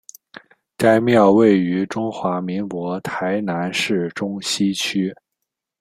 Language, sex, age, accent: Chinese, male, 19-29, 出生地：河南省